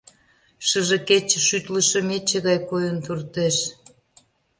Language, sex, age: Mari, female, 60-69